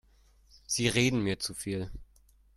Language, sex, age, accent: German, male, under 19, Deutschland Deutsch